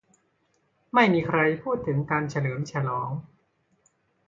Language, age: Thai, 30-39